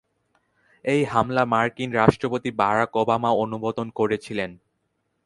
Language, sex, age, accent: Bengali, male, 19-29, fluent